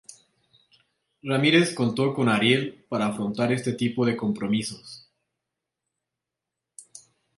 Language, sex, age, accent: Spanish, male, 30-39, México